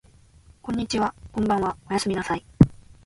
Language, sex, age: Japanese, female, 19-29